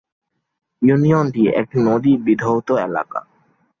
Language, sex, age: Bengali, male, 19-29